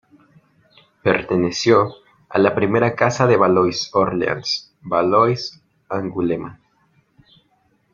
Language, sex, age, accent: Spanish, male, 19-29, México